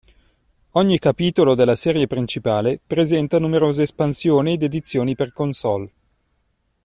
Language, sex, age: Italian, male, 40-49